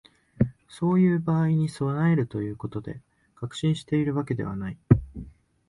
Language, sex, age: Japanese, male, 19-29